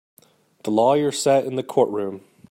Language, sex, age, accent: English, male, 30-39, United States English